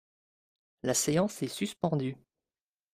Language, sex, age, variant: French, male, 19-29, Français de métropole